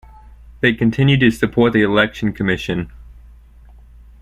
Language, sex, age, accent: English, male, under 19, United States English